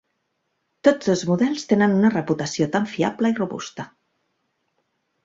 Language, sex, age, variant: Catalan, female, 40-49, Central